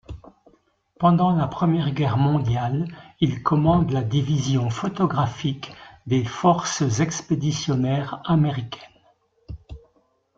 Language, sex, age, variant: French, male, 60-69, Français de métropole